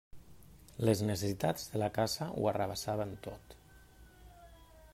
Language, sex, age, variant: Catalan, male, 30-39, Central